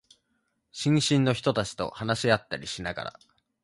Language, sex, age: Japanese, male, 19-29